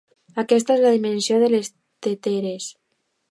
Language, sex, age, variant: Catalan, female, under 19, Alacantí